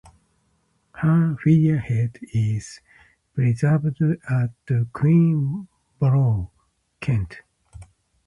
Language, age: English, 50-59